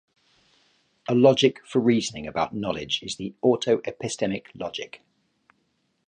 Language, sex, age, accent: English, male, 40-49, England English